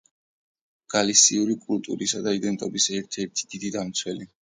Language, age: Georgian, 19-29